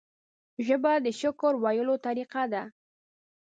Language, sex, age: Pashto, female, 19-29